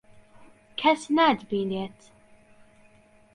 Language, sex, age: Central Kurdish, male, 40-49